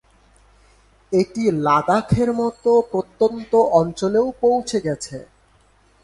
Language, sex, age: Bengali, male, 19-29